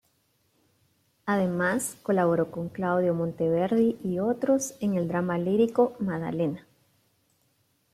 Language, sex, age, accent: Spanish, female, 30-39, América central